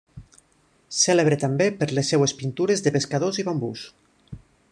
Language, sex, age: Catalan, male, 40-49